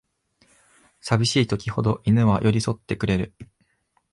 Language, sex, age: Japanese, male, 19-29